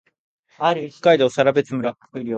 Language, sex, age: Japanese, male, 19-29